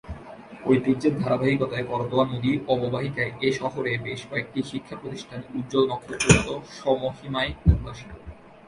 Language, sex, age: Bengali, male, 19-29